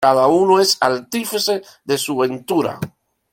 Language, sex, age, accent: Spanish, male, 50-59, Caribe: Cuba, Venezuela, Puerto Rico, República Dominicana, Panamá, Colombia caribeña, México caribeño, Costa del golfo de México